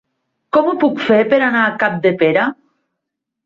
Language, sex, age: Catalan, female, 40-49